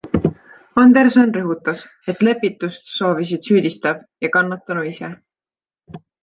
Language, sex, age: Estonian, female, 19-29